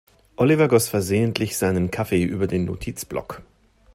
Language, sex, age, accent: German, male, 40-49, Deutschland Deutsch